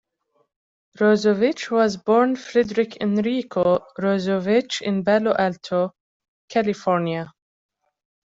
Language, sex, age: English, female, 19-29